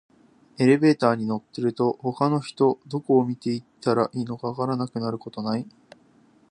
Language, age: Japanese, 19-29